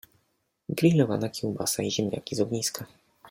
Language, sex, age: Polish, male, 30-39